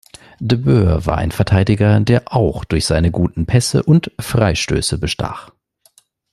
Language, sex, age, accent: German, male, 19-29, Deutschland Deutsch